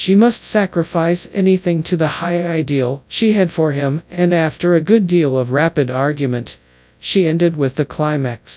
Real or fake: fake